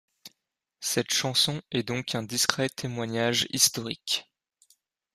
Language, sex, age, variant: French, male, 19-29, Français de métropole